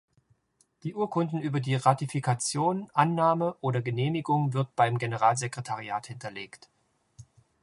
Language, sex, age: German, male, 40-49